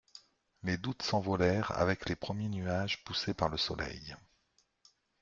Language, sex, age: French, male, 50-59